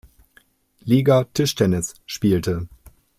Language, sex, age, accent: German, male, 50-59, Deutschland Deutsch